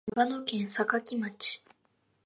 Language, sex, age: Japanese, female, 19-29